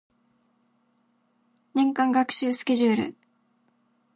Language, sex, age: Japanese, female, under 19